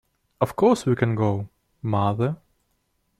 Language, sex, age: English, male, 19-29